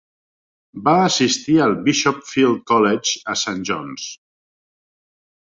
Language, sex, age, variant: Catalan, male, 40-49, Central